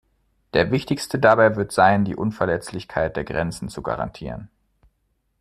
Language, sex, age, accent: German, male, 30-39, Deutschland Deutsch